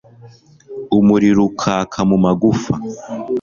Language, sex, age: Kinyarwanda, male, 19-29